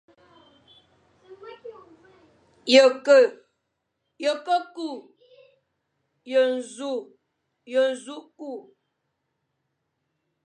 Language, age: Fang, under 19